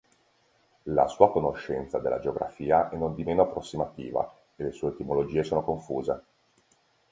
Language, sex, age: Italian, male, 30-39